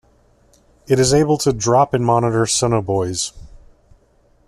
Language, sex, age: English, male, 30-39